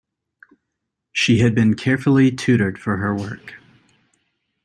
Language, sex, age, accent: English, male, 30-39, United States English